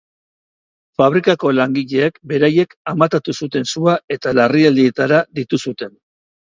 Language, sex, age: Basque, male, 40-49